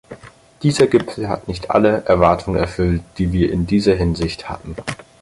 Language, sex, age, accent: German, male, under 19, Deutschland Deutsch